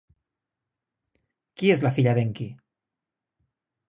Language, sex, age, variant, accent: Catalan, male, 30-39, Nord-Occidental, nord-occidental